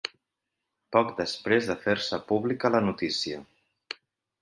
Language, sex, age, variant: Catalan, male, 30-39, Central